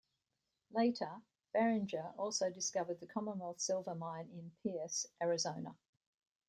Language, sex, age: English, female, 60-69